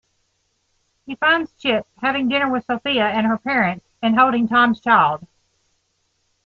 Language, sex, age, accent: English, female, 40-49, United States English